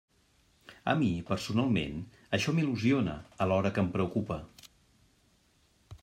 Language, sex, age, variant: Catalan, male, 50-59, Central